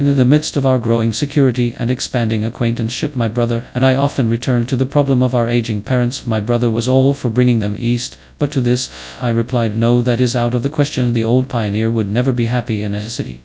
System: TTS, FastPitch